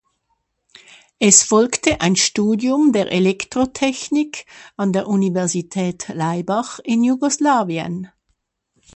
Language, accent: German, Schweizerdeutsch